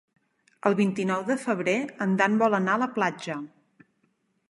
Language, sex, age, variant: Catalan, female, 40-49, Central